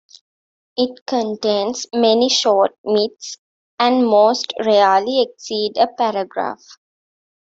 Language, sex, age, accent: English, female, 19-29, India and South Asia (India, Pakistan, Sri Lanka)